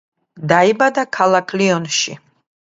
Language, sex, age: Georgian, female, 40-49